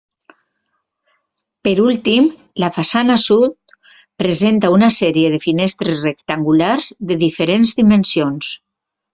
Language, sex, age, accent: Catalan, female, 50-59, valencià